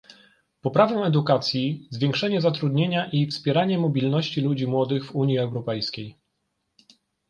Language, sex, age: Polish, male, 30-39